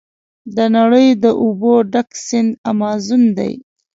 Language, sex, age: Pashto, female, 19-29